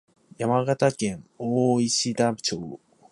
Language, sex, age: Japanese, male, 19-29